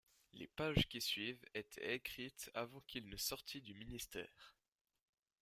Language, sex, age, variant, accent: French, male, under 19, Français d'Europe, Français de Suisse